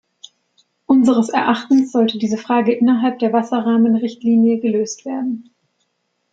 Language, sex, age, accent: German, female, 19-29, Deutschland Deutsch